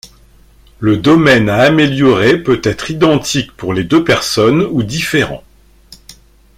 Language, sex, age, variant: French, male, 50-59, Français de métropole